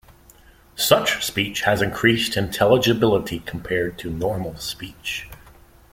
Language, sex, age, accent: English, male, 50-59, United States English